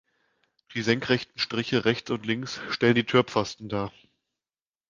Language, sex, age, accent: German, male, 19-29, Deutschland Deutsch